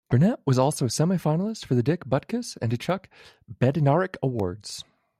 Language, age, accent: English, 19-29, United States English